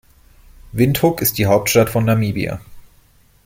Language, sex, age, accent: German, male, 30-39, Deutschland Deutsch